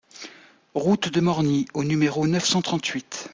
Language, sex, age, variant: French, female, 50-59, Français de métropole